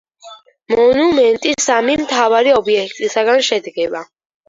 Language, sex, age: Georgian, female, under 19